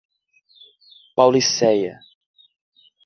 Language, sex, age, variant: Portuguese, male, under 19, Portuguese (Brasil)